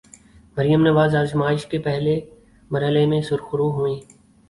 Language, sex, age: Urdu, male, 19-29